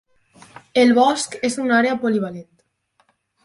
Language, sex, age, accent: Catalan, female, under 19, valencià